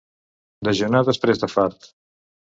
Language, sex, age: Catalan, male, 60-69